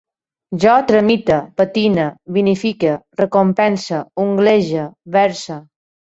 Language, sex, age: Catalan, female, 50-59